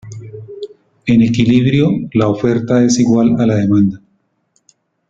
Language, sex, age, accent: Spanish, male, 50-59, Andino-Pacífico: Colombia, Perú, Ecuador, oeste de Bolivia y Venezuela andina